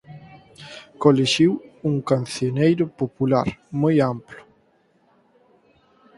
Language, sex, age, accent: Galician, male, 19-29, Atlántico (seseo e gheada)